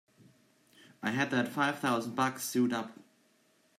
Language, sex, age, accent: English, male, 19-29, United States English